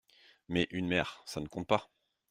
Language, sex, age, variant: French, male, 30-39, Français de métropole